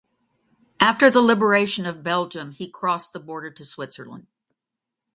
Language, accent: English, United States English